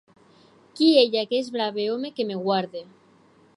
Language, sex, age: Occitan, female, under 19